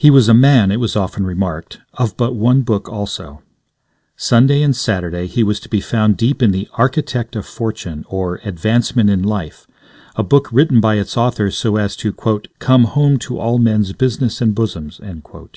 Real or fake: real